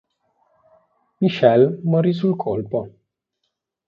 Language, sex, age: Italian, male, 19-29